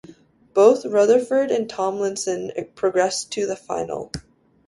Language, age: English, 19-29